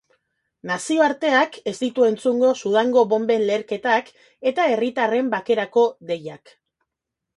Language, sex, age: Basque, female, 40-49